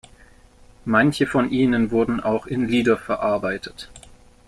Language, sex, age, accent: German, male, 19-29, Deutschland Deutsch